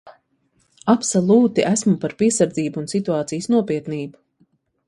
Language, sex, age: Latvian, female, 30-39